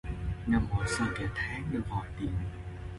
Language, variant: Vietnamese, Sài Gòn